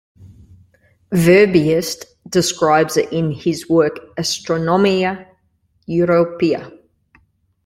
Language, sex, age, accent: English, female, 40-49, Australian English